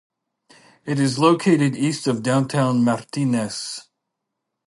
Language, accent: English, Canadian English